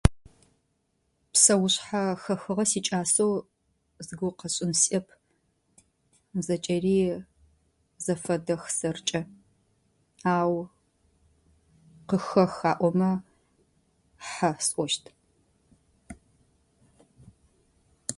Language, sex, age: Adyghe, female, 30-39